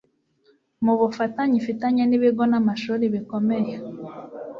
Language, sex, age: Kinyarwanda, female, 19-29